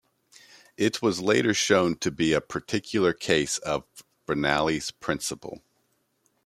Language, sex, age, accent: English, male, 30-39, United States English